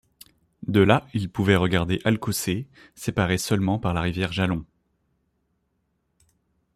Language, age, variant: French, 30-39, Français de métropole